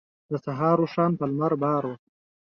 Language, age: Pashto, 19-29